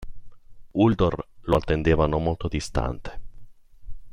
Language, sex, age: Italian, male, 19-29